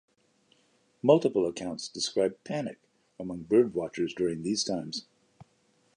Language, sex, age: English, male, 70-79